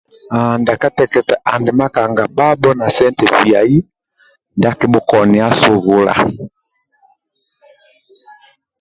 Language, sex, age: Amba (Uganda), male, 40-49